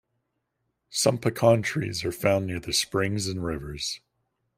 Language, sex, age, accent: English, male, 19-29, United States English